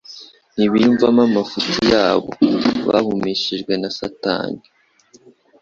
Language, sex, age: Kinyarwanda, male, under 19